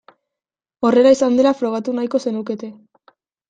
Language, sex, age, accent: Basque, female, 19-29, Mendebalekoa (Araba, Bizkaia, Gipuzkoako mendebaleko herri batzuk)